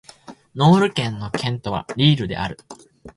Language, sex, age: Japanese, male, 19-29